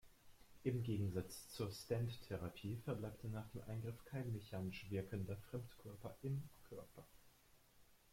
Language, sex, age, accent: German, male, 19-29, Deutschland Deutsch